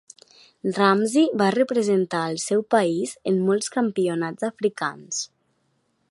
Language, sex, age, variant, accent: Catalan, female, 19-29, Nord-Occidental, central